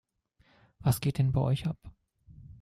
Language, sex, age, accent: German, male, 30-39, Deutschland Deutsch